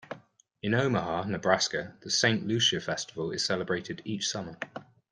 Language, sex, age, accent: English, male, 30-39, England English